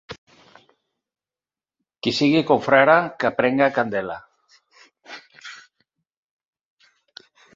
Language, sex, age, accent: Catalan, male, 50-59, Barcelonès